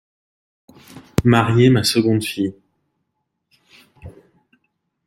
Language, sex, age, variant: French, male, 30-39, Français de métropole